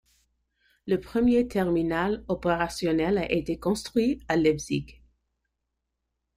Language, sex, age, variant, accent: French, female, 30-39, Français d'Amérique du Nord, Français des États-Unis